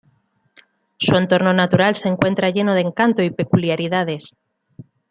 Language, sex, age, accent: Spanish, female, 30-39, España: Centro-Sur peninsular (Madrid, Toledo, Castilla-La Mancha)